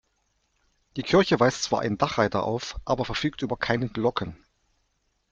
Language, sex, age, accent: German, male, 50-59, Deutschland Deutsch